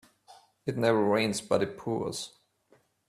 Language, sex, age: English, male, 19-29